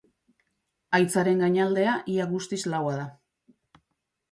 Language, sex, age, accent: Basque, female, 40-49, Mendebalekoa (Araba, Bizkaia, Gipuzkoako mendebaleko herri batzuk)